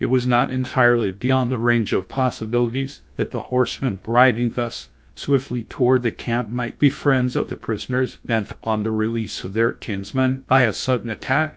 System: TTS, GlowTTS